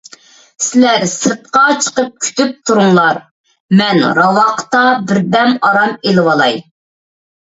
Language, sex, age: Uyghur, female, 19-29